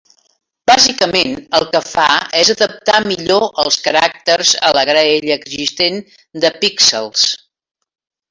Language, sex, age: Catalan, female, 70-79